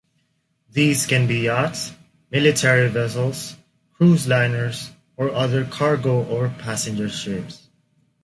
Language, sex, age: English, male, 19-29